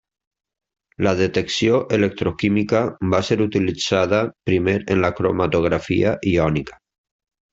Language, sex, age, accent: Catalan, male, 40-49, valencià